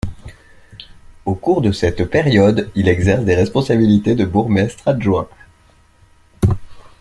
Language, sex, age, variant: French, male, 30-39, Français de métropole